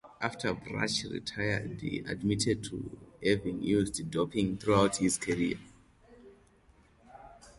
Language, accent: English, Southern African (South Africa, Zimbabwe, Namibia)